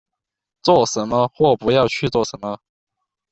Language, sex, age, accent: Chinese, male, under 19, 出生地：四川省